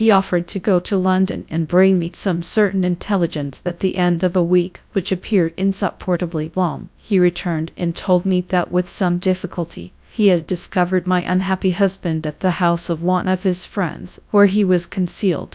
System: TTS, GradTTS